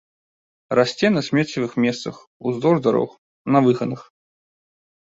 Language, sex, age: Belarusian, male, 19-29